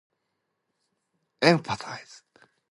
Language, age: English, 19-29